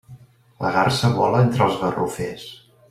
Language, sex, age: Catalan, male, 50-59